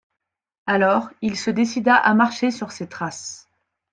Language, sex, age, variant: French, female, 30-39, Français de métropole